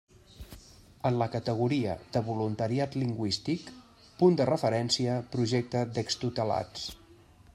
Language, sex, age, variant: Catalan, male, 50-59, Central